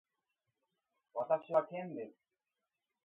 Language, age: Japanese, 30-39